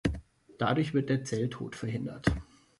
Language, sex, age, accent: German, male, 30-39, Deutschland Deutsch